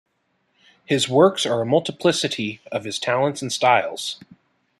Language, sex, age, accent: English, male, 30-39, United States English